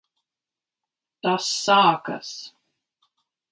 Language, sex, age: Latvian, female, 60-69